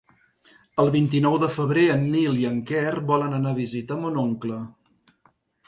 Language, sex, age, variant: Catalan, male, 50-59, Central